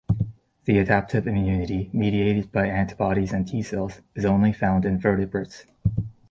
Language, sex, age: English, male, 19-29